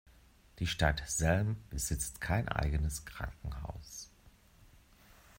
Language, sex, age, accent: German, male, 19-29, Deutschland Deutsch